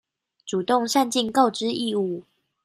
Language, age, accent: Chinese, 19-29, 出生地：臺北市